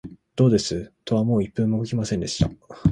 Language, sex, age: Japanese, male, 19-29